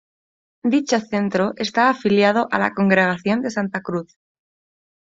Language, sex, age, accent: Spanish, female, 19-29, España: Norte peninsular (Asturias, Castilla y León, Cantabria, País Vasco, Navarra, Aragón, La Rioja, Guadalajara, Cuenca)